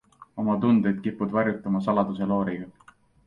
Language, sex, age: Estonian, male, 19-29